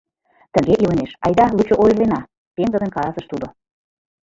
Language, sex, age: Mari, female, 40-49